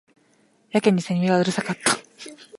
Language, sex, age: Japanese, female, 19-29